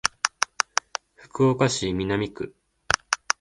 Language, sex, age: Japanese, male, 19-29